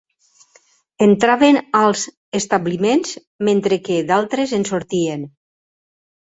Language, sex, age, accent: Catalan, female, 30-39, valencià